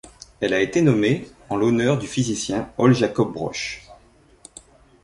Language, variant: French, Français de métropole